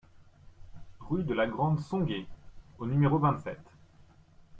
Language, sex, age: French, male, 30-39